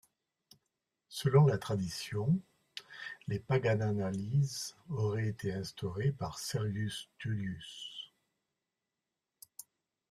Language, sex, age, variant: French, male, 60-69, Français de métropole